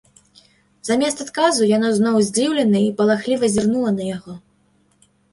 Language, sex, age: Belarusian, female, 19-29